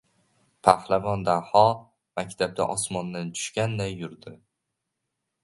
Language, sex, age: Uzbek, male, under 19